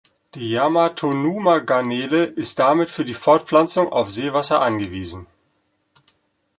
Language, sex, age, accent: German, male, 40-49, Deutschland Deutsch